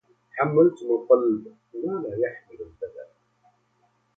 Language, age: Arabic, 40-49